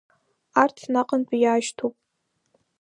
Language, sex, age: Abkhazian, female, under 19